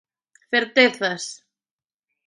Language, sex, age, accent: Galician, female, 40-49, Atlántico (seseo e gheada)